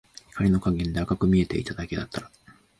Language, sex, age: Japanese, male, 19-29